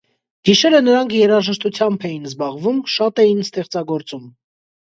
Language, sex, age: Armenian, male, 19-29